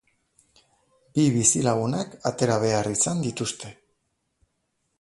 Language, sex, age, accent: Basque, male, 40-49, Batua